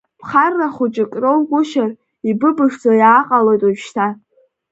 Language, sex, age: Abkhazian, female, under 19